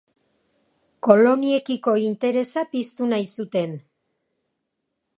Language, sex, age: Basque, female, 60-69